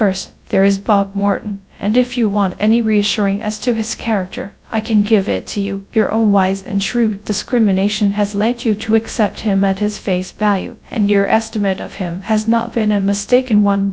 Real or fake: fake